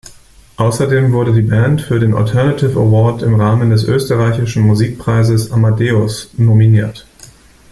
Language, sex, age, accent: German, male, 30-39, Deutschland Deutsch